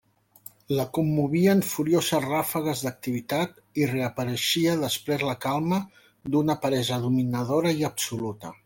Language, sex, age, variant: Catalan, male, 40-49, Central